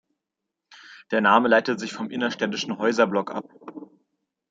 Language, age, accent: German, 19-29, Deutschland Deutsch